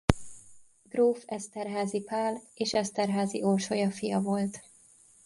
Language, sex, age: Hungarian, female, 19-29